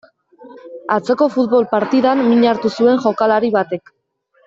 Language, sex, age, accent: Basque, female, 19-29, Erdialdekoa edo Nafarra (Gipuzkoa, Nafarroa)